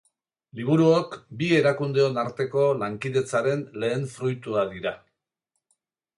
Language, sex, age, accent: Basque, male, 60-69, Erdialdekoa edo Nafarra (Gipuzkoa, Nafarroa)